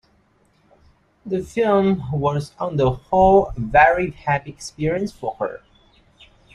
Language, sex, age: English, male, 30-39